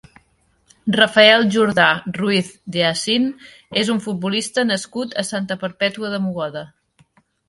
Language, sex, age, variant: Catalan, female, under 19, Central